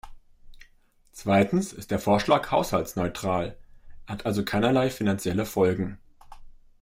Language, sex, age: German, male, 30-39